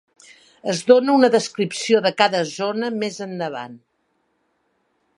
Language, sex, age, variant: Catalan, female, 70-79, Central